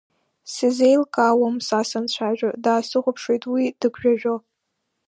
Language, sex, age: Abkhazian, female, under 19